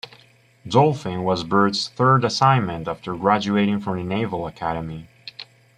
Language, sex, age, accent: English, male, 19-29, United States English